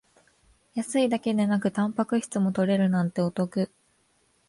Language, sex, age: Japanese, female, 19-29